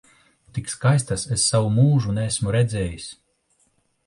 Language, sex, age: Latvian, male, 40-49